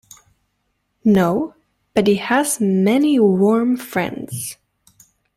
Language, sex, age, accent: English, female, 19-29, England English